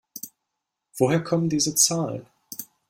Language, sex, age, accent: German, male, 19-29, Deutschland Deutsch